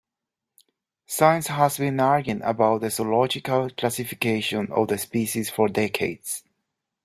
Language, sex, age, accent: English, male, 30-39, Irish English